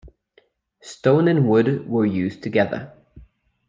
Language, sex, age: English, male, 30-39